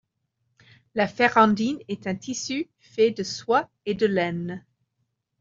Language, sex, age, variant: French, female, 30-39, Français de métropole